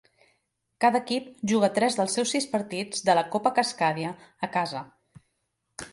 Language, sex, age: Catalan, female, 30-39